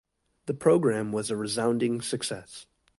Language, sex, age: English, male, 19-29